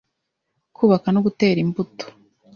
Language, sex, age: Kinyarwanda, female, 19-29